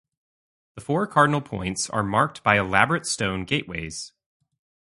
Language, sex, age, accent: English, male, 19-29, United States English